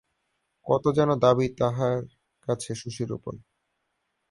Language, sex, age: Bengali, male, 19-29